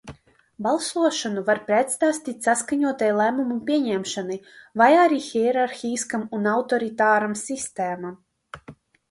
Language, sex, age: Latvian, female, 19-29